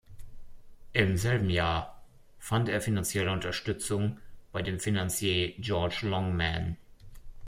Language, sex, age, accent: German, male, 30-39, Deutschland Deutsch